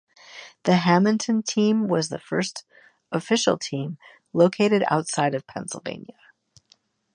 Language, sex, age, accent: English, female, 50-59, United States English